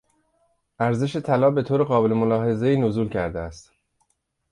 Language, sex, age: Persian, male, 40-49